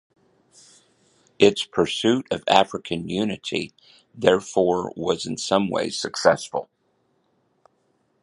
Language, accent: English, United States English